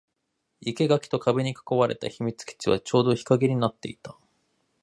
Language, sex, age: Japanese, male, 19-29